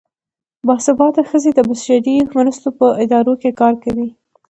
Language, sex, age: Pashto, female, under 19